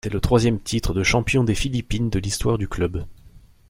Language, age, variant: French, 30-39, Français de métropole